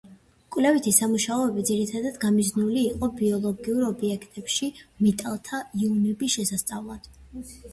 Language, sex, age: Georgian, female, 19-29